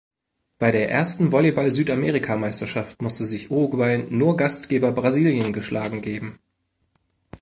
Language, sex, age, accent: German, male, 19-29, Deutschland Deutsch